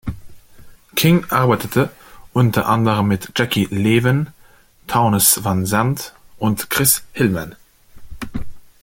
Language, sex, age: German, male, 19-29